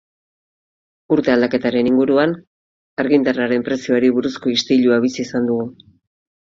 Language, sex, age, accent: Basque, female, 40-49, Mendebalekoa (Araba, Bizkaia, Gipuzkoako mendebaleko herri batzuk)